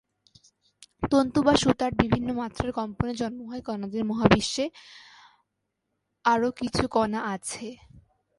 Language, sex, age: Bengali, female, 19-29